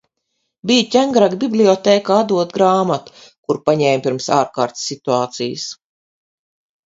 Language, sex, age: Latvian, female, 50-59